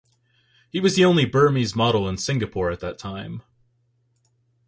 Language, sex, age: English, male, 19-29